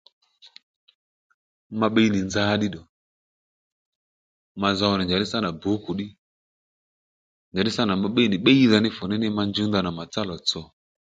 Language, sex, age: Lendu, male, 30-39